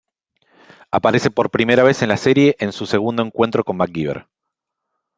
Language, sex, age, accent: Spanish, male, 40-49, Rioplatense: Argentina, Uruguay, este de Bolivia, Paraguay